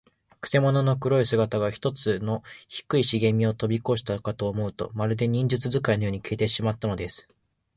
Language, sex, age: Japanese, male, 19-29